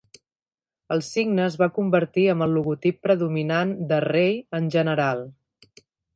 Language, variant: Catalan, Central